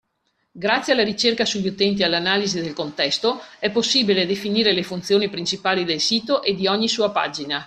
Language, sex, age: Italian, female, 50-59